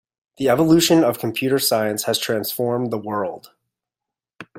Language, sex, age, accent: English, male, 30-39, United States English